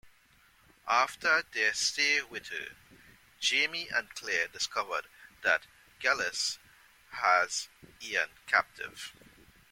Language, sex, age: English, male, 40-49